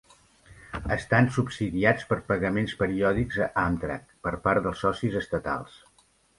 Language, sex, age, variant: Catalan, male, 50-59, Central